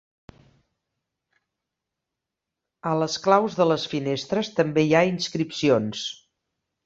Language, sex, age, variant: Catalan, female, 60-69, Central